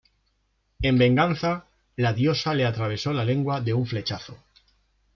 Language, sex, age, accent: Spanish, male, 40-49, España: Centro-Sur peninsular (Madrid, Toledo, Castilla-La Mancha)